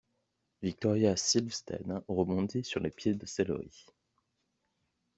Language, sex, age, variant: French, male, 19-29, Français de métropole